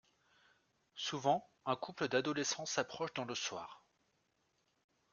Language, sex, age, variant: French, male, 30-39, Français de métropole